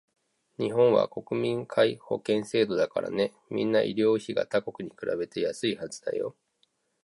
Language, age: Japanese, 30-39